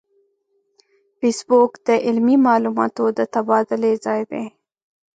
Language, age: Pashto, 30-39